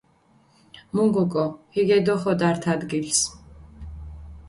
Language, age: Mingrelian, 40-49